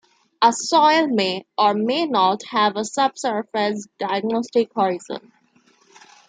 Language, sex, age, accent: English, female, 19-29, India and South Asia (India, Pakistan, Sri Lanka)